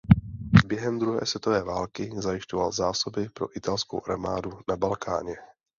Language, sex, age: Czech, male, 30-39